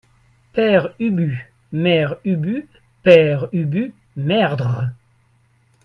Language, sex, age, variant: French, male, 40-49, Français de métropole